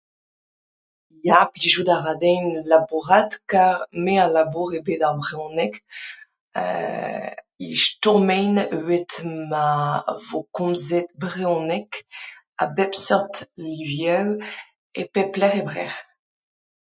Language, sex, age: Breton, female, 40-49